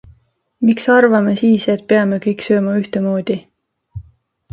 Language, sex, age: Estonian, female, 30-39